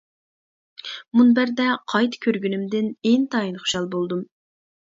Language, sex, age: Uyghur, female, 19-29